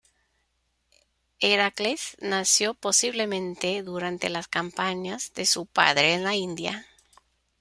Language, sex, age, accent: Spanish, female, 40-49, México